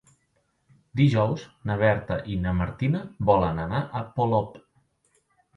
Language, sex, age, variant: Catalan, male, 30-39, Central